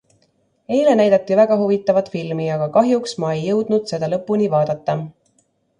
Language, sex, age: Estonian, female, 30-39